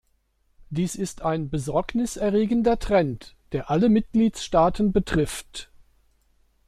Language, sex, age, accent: German, male, 50-59, Deutschland Deutsch